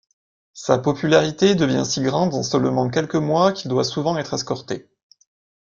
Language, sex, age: French, male, 19-29